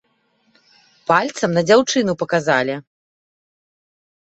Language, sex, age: Belarusian, female, 30-39